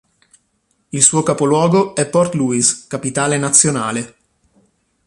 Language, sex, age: Italian, male, 30-39